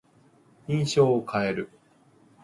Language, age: Japanese, 30-39